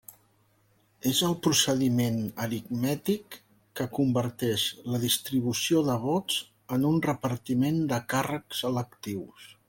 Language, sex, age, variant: Catalan, male, 40-49, Central